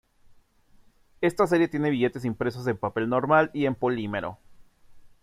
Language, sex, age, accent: Spanish, male, 30-39, México